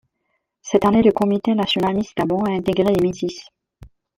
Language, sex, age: French, female, 19-29